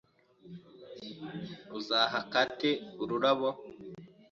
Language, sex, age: Kinyarwanda, male, 19-29